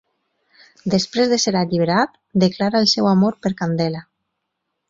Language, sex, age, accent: Catalan, female, 40-49, valencià